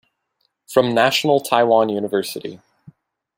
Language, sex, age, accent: English, male, 19-29, United States English